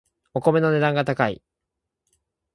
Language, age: Japanese, 19-29